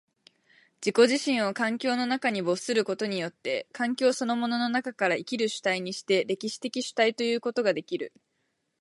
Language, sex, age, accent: Japanese, female, 19-29, 標準語